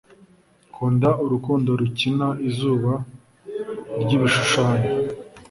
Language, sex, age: Kinyarwanda, male, 19-29